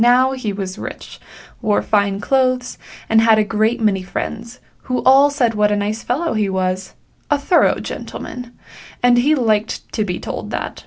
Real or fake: real